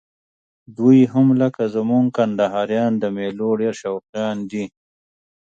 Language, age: Pashto, 30-39